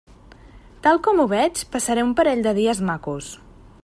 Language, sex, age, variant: Catalan, female, 30-39, Central